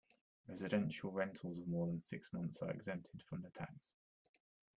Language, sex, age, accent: English, male, 30-39, England English